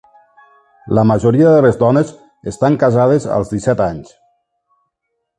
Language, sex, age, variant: Catalan, male, 40-49, Nord-Occidental